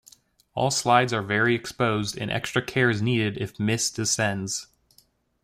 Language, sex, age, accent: English, male, 19-29, United States English